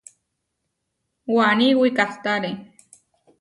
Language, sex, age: Huarijio, female, 19-29